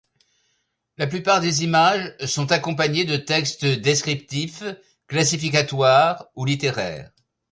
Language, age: French, 70-79